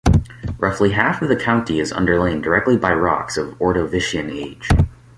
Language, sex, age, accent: English, male, 19-29, United States English